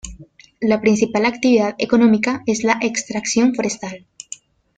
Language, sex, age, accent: Spanish, female, 19-29, Andino-Pacífico: Colombia, Perú, Ecuador, oeste de Bolivia y Venezuela andina